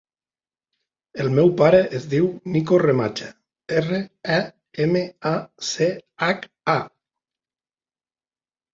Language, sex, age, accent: Catalan, male, 40-49, Lleidatà